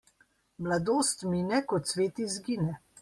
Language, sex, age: Slovenian, female, 50-59